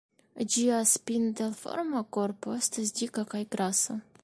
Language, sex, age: Esperanto, female, 19-29